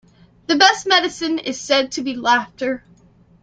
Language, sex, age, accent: English, female, 19-29, United States English